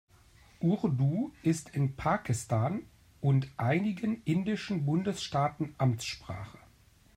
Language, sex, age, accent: German, male, 40-49, Deutschland Deutsch